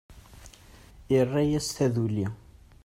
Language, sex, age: Kabyle, male, 30-39